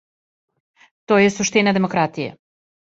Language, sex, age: Serbian, female, 50-59